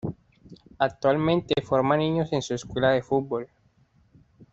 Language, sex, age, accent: Spanish, male, 19-29, Caribe: Cuba, Venezuela, Puerto Rico, República Dominicana, Panamá, Colombia caribeña, México caribeño, Costa del golfo de México